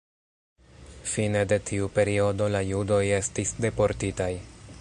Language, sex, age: Esperanto, male, 30-39